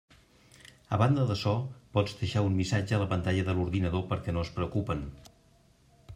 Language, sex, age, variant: Catalan, male, 50-59, Central